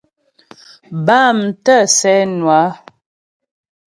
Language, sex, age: Ghomala, female, 30-39